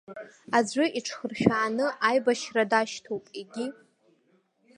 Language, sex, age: Abkhazian, female, 19-29